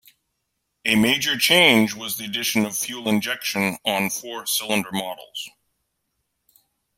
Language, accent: English, United States English